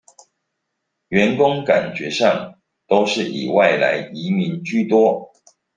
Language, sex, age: Chinese, male, 40-49